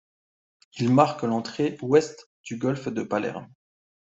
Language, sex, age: French, male, 30-39